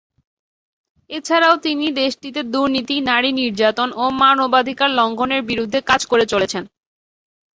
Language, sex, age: Bengali, female, 19-29